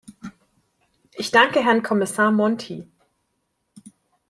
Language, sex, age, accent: German, female, 19-29, Deutschland Deutsch